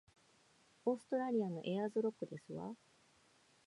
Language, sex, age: Japanese, female, 50-59